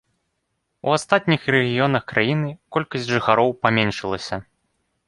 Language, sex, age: Belarusian, male, 19-29